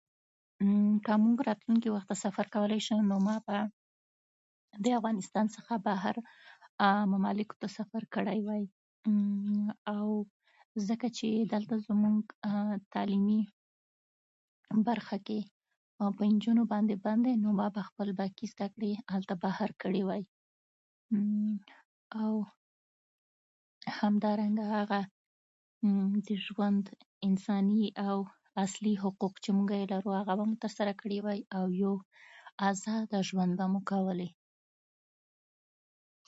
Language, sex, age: Pashto, female, 30-39